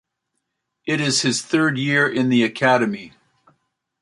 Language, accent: English, Canadian English